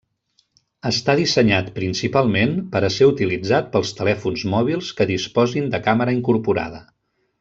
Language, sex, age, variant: Catalan, male, 50-59, Central